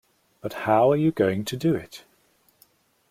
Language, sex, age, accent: English, male, 40-49, England English